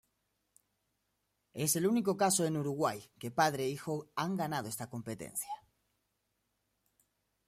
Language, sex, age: Spanish, male, 19-29